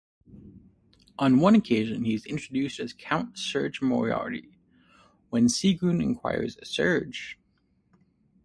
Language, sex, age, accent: English, female, 19-29, United States English